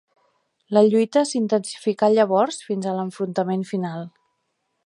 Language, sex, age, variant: Catalan, female, 50-59, Central